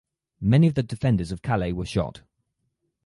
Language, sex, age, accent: English, male, 19-29, England English